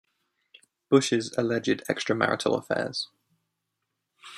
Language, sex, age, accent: English, male, 19-29, England English